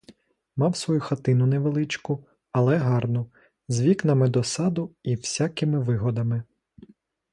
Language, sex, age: Ukrainian, male, 30-39